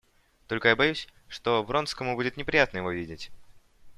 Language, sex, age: Russian, male, under 19